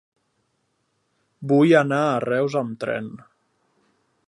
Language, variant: Catalan, Central